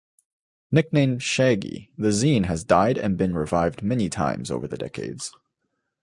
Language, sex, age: English, male, 19-29